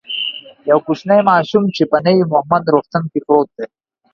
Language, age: Pashto, 19-29